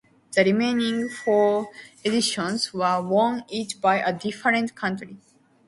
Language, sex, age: English, female, under 19